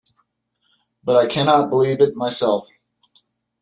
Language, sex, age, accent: English, male, 40-49, United States English